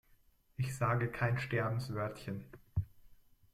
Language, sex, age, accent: German, male, 19-29, Deutschland Deutsch